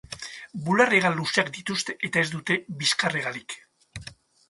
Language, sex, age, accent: Basque, male, 60-69, Mendebalekoa (Araba, Bizkaia, Gipuzkoako mendebaleko herri batzuk)